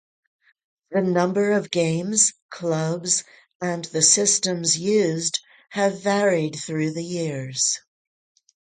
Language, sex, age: English, female, 70-79